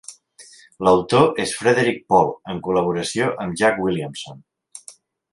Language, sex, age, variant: Catalan, male, 40-49, Central